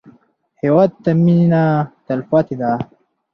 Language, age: Pashto, 19-29